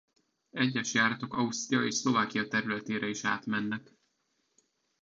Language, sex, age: Hungarian, male, 19-29